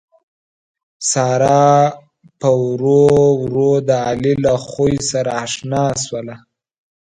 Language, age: Pashto, under 19